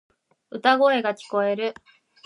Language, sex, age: Japanese, female, 19-29